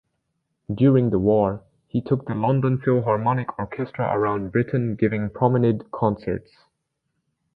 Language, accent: English, United States English